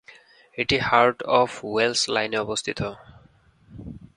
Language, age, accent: Bengali, 19-29, প্রমিত